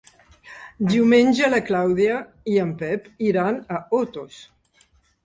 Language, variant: Catalan, Septentrional